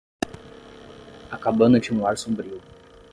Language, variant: Portuguese, Portuguese (Brasil)